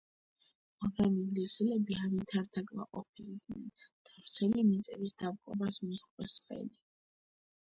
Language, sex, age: Georgian, female, under 19